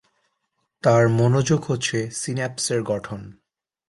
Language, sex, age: Bengali, male, 19-29